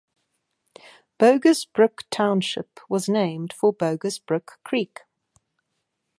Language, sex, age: English, female, 30-39